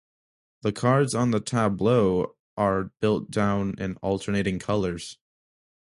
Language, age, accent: English, under 19, United States English